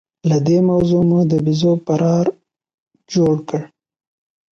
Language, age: Pashto, 19-29